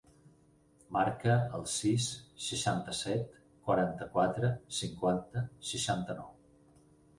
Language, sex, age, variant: Catalan, male, 60-69, Balear